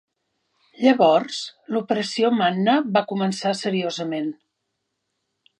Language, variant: Catalan, Central